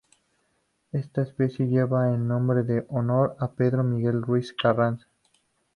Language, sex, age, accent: Spanish, male, 19-29, México